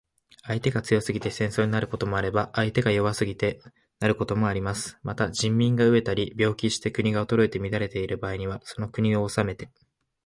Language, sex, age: Japanese, male, 19-29